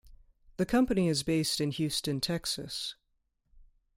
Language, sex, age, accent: English, female, 30-39, United States English